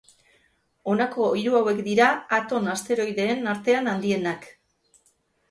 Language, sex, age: Basque, female, 50-59